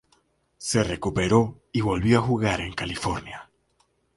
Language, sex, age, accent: Spanish, male, 19-29, Caribe: Cuba, Venezuela, Puerto Rico, República Dominicana, Panamá, Colombia caribeña, México caribeño, Costa del golfo de México